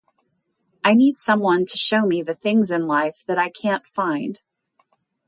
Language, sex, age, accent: English, female, 50-59, United States English